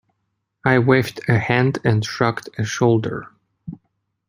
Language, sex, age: English, male, 30-39